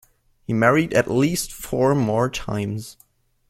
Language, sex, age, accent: English, male, 19-29, Australian English